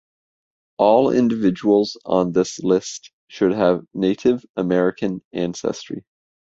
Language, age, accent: English, 30-39, Canadian English